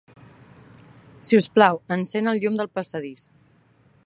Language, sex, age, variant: Catalan, female, 19-29, Central